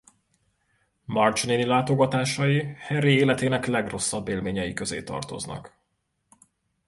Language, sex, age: Hungarian, male, 30-39